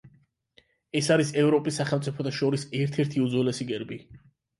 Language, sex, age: Georgian, male, 30-39